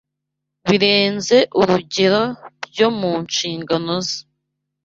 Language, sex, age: Kinyarwanda, female, 19-29